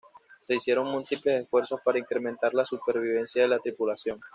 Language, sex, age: Spanish, male, 19-29